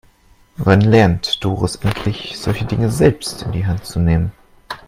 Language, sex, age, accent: German, male, 19-29, Deutschland Deutsch